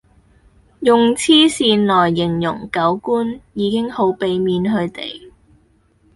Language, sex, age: Cantonese, female, 19-29